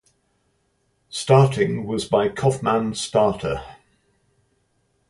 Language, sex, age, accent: English, male, 60-69, England English